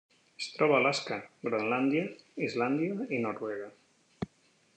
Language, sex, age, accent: Catalan, male, 50-59, valencià